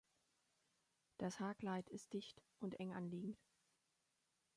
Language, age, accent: German, 30-39, Deutschland Deutsch